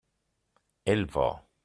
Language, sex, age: French, male, 30-39